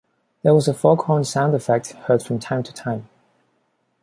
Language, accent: English, Hong Kong English